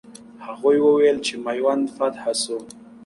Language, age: Pashto, 19-29